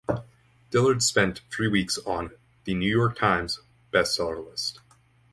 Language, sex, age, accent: English, male, 19-29, Canadian English